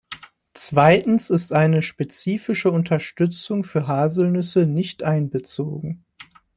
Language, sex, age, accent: German, male, 19-29, Deutschland Deutsch